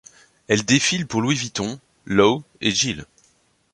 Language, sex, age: French, male, 30-39